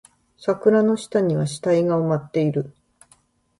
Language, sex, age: Japanese, female, 50-59